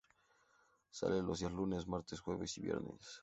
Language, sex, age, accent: Spanish, male, 19-29, México